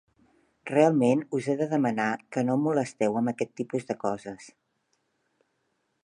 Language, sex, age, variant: Catalan, female, 40-49, Central